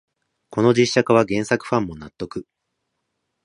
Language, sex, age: Japanese, male, 30-39